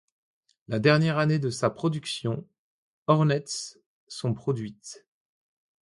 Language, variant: French, Français de métropole